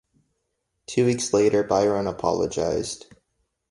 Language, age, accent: English, 30-39, United States English